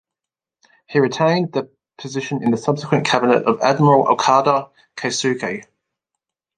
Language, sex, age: English, male, 30-39